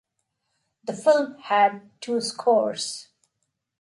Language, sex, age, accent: English, female, 40-49, India and South Asia (India, Pakistan, Sri Lanka)